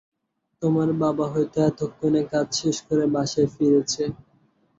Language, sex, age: Bengali, male, under 19